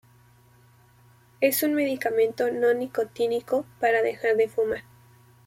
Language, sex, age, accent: Spanish, female, 19-29, México